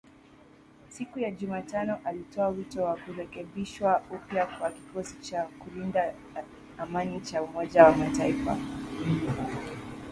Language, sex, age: Swahili, male, 19-29